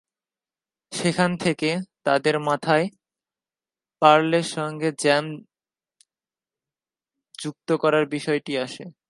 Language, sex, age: Bengali, male, 19-29